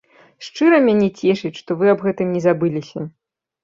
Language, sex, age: Belarusian, female, 30-39